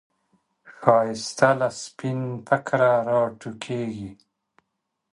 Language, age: Pashto, 50-59